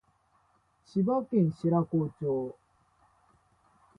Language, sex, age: Japanese, male, 40-49